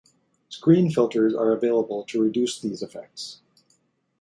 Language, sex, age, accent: English, male, 40-49, United States English